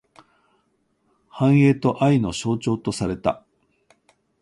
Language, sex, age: Japanese, male, 60-69